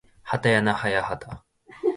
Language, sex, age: Japanese, male, under 19